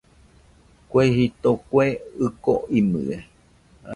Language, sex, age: Nüpode Huitoto, female, 40-49